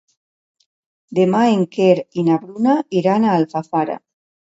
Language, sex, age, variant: Catalan, female, 50-59, Valencià meridional